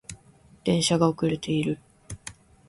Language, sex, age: Japanese, female, 19-29